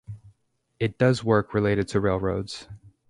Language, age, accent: English, 30-39, United States English